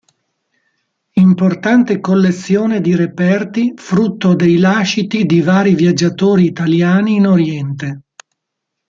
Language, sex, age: Italian, male, 60-69